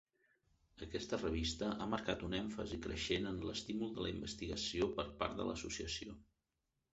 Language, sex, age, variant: Catalan, male, 50-59, Central